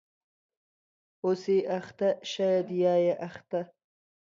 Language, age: Pashto, 19-29